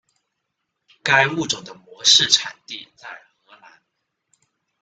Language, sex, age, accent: Chinese, male, under 19, 出生地：广东省